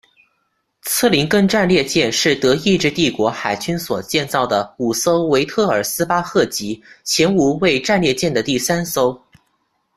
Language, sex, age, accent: Chinese, male, under 19, 出生地：江西省